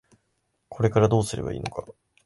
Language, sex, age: Japanese, male, 19-29